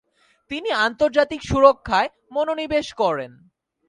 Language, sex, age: Bengali, male, 19-29